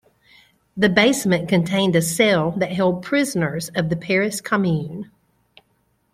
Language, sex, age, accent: English, female, 50-59, United States English